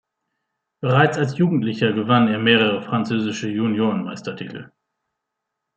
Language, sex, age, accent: German, male, 30-39, Deutschland Deutsch